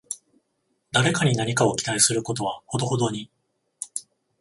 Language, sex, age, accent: Japanese, male, 40-49, 関西